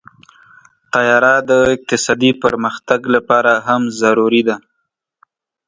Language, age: Pashto, 19-29